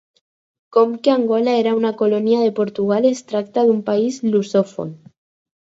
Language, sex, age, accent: Catalan, female, under 19, aprenent (recent, des del castellà)